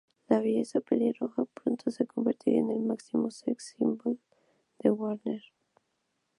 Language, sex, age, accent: Spanish, female, 19-29, México